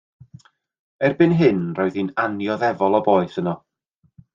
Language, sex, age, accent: Welsh, male, 40-49, Y Deyrnas Unedig Cymraeg